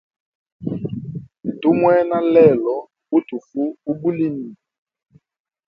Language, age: Hemba, 40-49